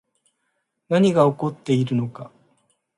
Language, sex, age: Japanese, male, 40-49